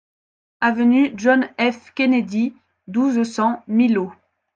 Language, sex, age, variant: French, female, 30-39, Français de métropole